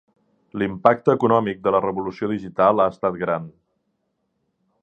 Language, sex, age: Catalan, male, 40-49